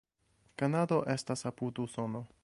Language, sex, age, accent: Esperanto, male, 19-29, Internacia